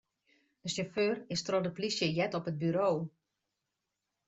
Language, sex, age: Western Frisian, female, 50-59